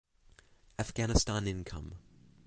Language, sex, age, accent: English, male, 19-29, England English; New Zealand English